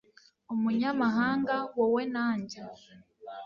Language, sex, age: Kinyarwanda, female, 19-29